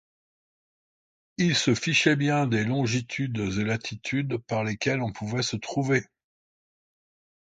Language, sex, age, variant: French, male, 60-69, Français de métropole